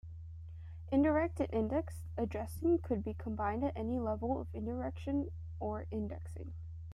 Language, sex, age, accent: English, female, 19-29, United States English